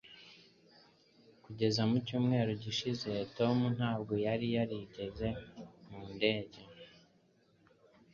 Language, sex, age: Kinyarwanda, male, 19-29